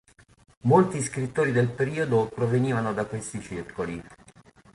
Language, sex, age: Italian, male, 50-59